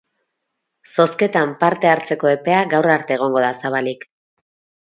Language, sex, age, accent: Basque, female, 30-39, Mendebalekoa (Araba, Bizkaia, Gipuzkoako mendebaleko herri batzuk)